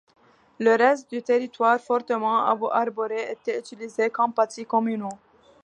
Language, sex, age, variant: French, female, 19-29, Français de métropole